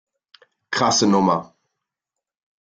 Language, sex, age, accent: German, male, 19-29, Deutschland Deutsch